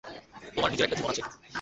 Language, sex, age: Bengali, male, 19-29